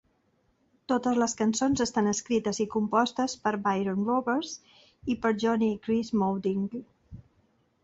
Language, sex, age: Catalan, female, 50-59